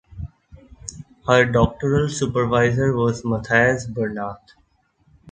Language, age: English, 19-29